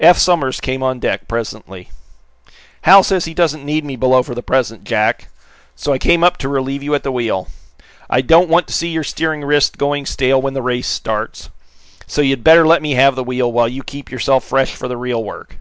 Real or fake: real